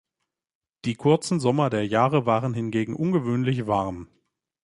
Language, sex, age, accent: German, male, 19-29, Deutschland Deutsch